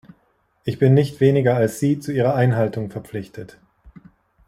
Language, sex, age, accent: German, male, 30-39, Deutschland Deutsch